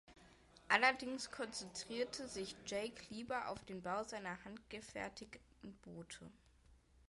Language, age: German, 19-29